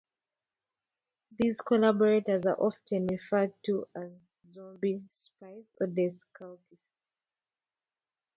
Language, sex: English, female